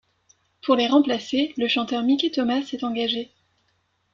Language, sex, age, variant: French, female, 19-29, Français de métropole